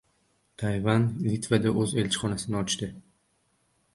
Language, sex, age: Uzbek, male, under 19